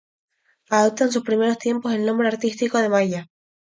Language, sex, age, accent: Spanish, female, 19-29, España: Islas Canarias